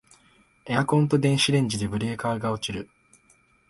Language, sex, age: Japanese, male, 19-29